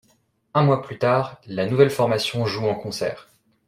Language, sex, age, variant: French, male, 19-29, Français de métropole